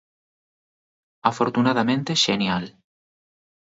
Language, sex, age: Galician, male, 30-39